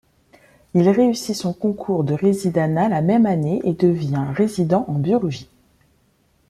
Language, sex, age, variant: French, female, 19-29, Français de métropole